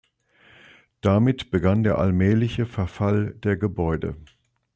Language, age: German, 60-69